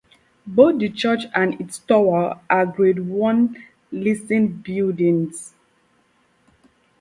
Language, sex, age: English, female, 19-29